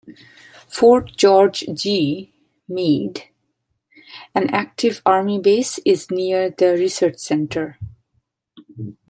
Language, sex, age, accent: English, female, 30-39, India and South Asia (India, Pakistan, Sri Lanka)